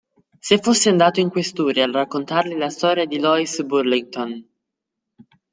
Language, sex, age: Italian, male, under 19